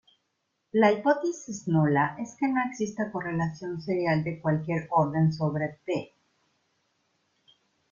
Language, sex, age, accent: Spanish, female, 40-49, México